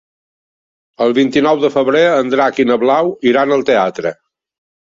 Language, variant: Catalan, Balear